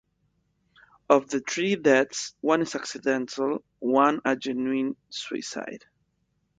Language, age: English, 19-29